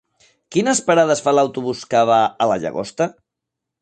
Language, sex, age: Catalan, male, 30-39